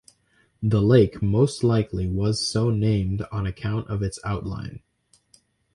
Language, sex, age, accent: English, male, under 19, United States English